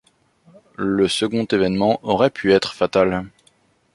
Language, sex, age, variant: French, male, 30-39, Français de métropole